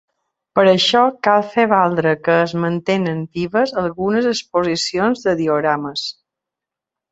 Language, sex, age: Catalan, female, 40-49